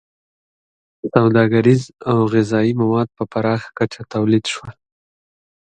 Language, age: Pashto, 19-29